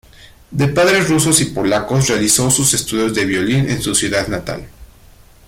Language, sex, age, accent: Spanish, male, 19-29, México